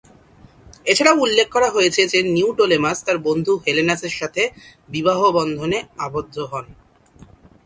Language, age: Bengali, 19-29